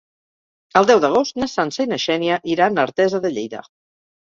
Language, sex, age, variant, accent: Catalan, female, 50-59, Central, central